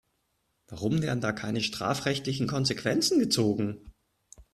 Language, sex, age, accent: German, male, 40-49, Deutschland Deutsch